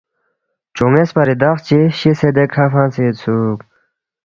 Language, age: Balti, 19-29